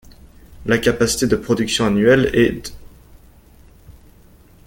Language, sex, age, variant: French, male, under 19, Français de métropole